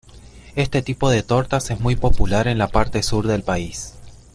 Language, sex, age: Spanish, male, 30-39